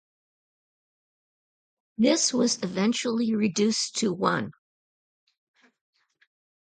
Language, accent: English, United States English